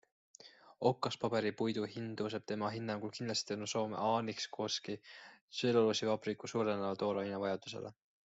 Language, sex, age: Estonian, male, 19-29